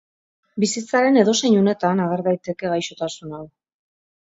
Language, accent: Basque, Mendebalekoa (Araba, Bizkaia, Gipuzkoako mendebaleko herri batzuk)